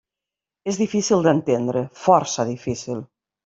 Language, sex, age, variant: Catalan, female, 50-59, Nord-Occidental